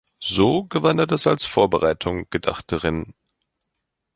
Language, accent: German, Deutschland Deutsch